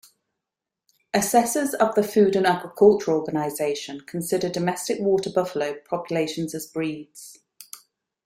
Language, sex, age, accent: English, female, 40-49, England English